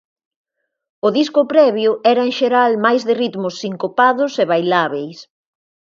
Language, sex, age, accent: Galician, female, 40-49, Normativo (estándar)